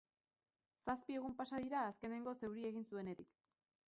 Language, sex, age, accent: Basque, female, 30-39, Mendebalekoa (Araba, Bizkaia, Gipuzkoako mendebaleko herri batzuk)